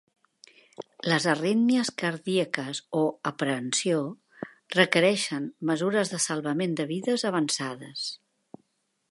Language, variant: Catalan, Central